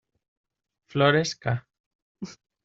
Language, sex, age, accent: Spanish, female, 19-29, España: Sur peninsular (Andalucia, Extremadura, Murcia)